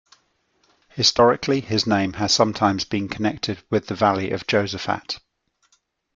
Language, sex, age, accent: English, male, 40-49, England English